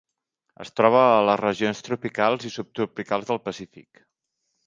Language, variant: Catalan, Central